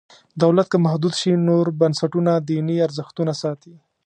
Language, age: Pashto, 30-39